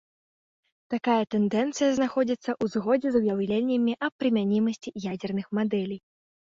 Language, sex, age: Belarusian, female, 19-29